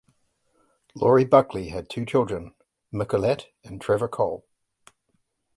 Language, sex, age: English, male, 50-59